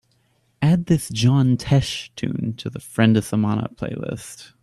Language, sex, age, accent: English, male, 19-29, United States English